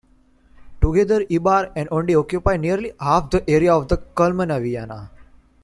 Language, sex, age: English, male, 19-29